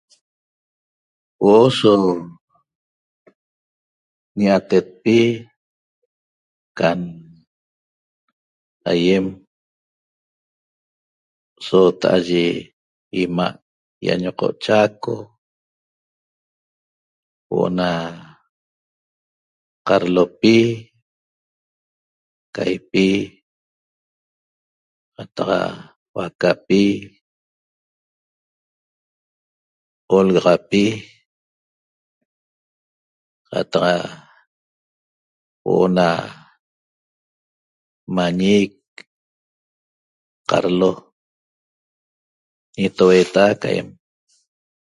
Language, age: Toba, 60-69